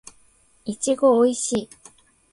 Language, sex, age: Japanese, female, 19-29